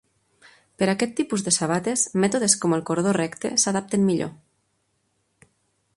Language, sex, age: Catalan, female, 30-39